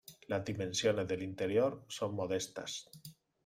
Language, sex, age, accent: Spanish, male, 30-39, España: Sur peninsular (Andalucia, Extremadura, Murcia)